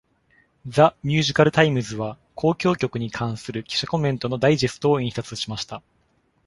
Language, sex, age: Japanese, male, 19-29